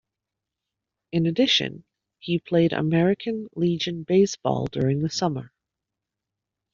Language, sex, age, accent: English, female, 50-59, United States English